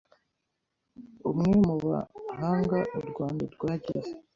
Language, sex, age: Kinyarwanda, male, under 19